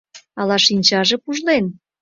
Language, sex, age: Mari, female, 30-39